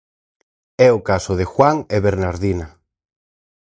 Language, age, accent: Galician, 30-39, Oriental (común en zona oriental)